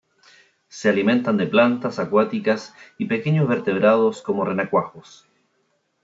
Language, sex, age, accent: Spanish, male, 30-39, Chileno: Chile, Cuyo